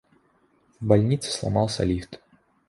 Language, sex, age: Russian, male, 19-29